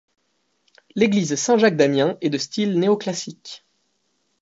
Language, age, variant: French, 19-29, Français de métropole